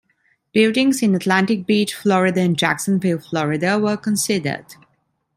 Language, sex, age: English, female, 30-39